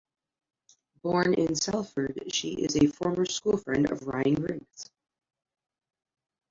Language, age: English, 30-39